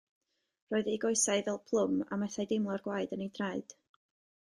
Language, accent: Welsh, Y Deyrnas Unedig Cymraeg